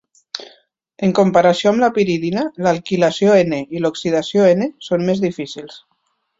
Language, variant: Catalan, Nord-Occidental